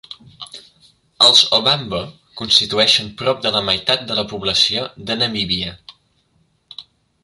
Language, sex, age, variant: Catalan, male, 19-29, Septentrional